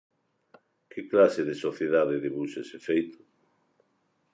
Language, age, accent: Galician, 60-69, Normativo (estándar)